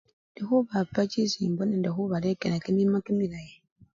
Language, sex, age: Luyia, male, 30-39